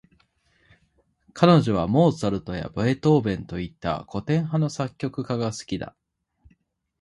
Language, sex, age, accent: Japanese, male, 30-39, 関西弁